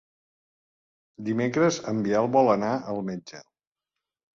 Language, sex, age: Catalan, male, 50-59